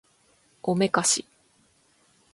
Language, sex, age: Japanese, female, 19-29